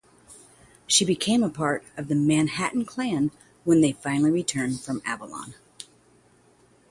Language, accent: English, United States English